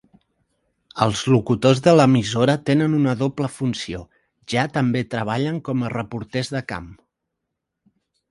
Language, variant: Catalan, Central